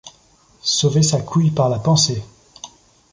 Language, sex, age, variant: French, male, 30-39, Français de métropole